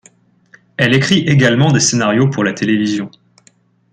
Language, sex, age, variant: French, male, 19-29, Français de métropole